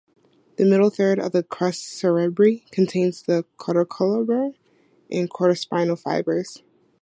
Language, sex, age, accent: English, female, 19-29, United States English